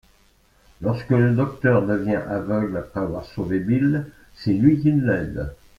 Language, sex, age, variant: French, male, 60-69, Français de métropole